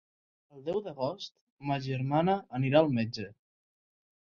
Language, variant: Catalan, Nord-Occidental